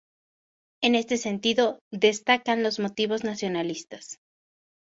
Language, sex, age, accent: Spanish, female, 19-29, México